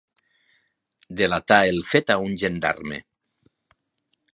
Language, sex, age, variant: Catalan, male, 50-59, Septentrional